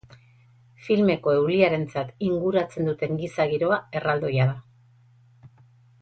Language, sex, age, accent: Basque, female, 40-49, Erdialdekoa edo Nafarra (Gipuzkoa, Nafarroa)